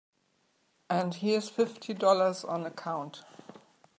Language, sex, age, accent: English, female, 50-59, England English